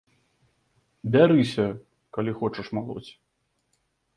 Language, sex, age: Belarusian, male, 30-39